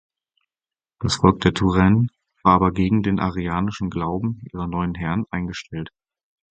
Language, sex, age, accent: German, male, 30-39, Deutschland Deutsch